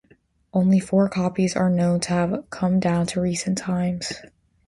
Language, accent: English, United States English